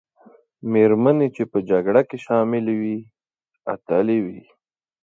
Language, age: Pashto, 30-39